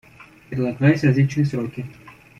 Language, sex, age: Russian, male, 19-29